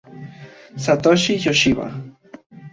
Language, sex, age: Spanish, male, 19-29